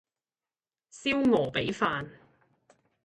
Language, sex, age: Cantonese, female, 19-29